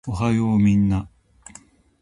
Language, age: Japanese, 50-59